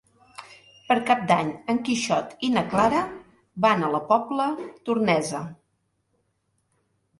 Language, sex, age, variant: Catalan, female, 50-59, Central